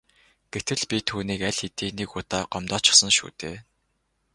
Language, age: Mongolian, 19-29